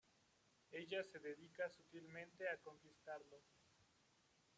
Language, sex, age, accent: Spanish, male, 19-29, México